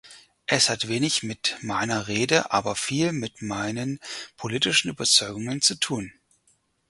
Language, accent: German, Deutschland Deutsch